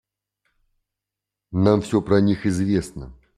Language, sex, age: Russian, male, 50-59